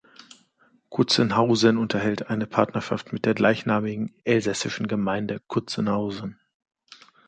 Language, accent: German, Deutschland Deutsch